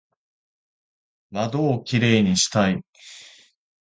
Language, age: Japanese, 30-39